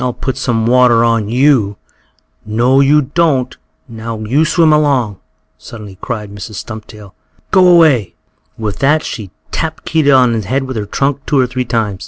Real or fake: real